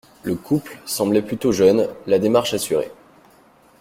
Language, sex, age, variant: French, male, 19-29, Français de métropole